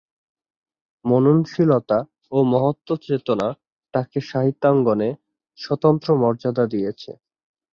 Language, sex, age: Bengali, male, 19-29